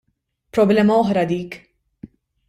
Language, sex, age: Maltese, female, 19-29